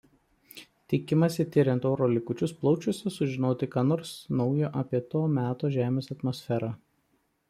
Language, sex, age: Lithuanian, male, 30-39